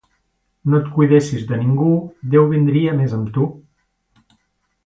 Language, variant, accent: Catalan, Central, central